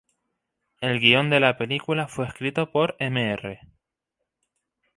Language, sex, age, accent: Spanish, male, 19-29, España: Islas Canarias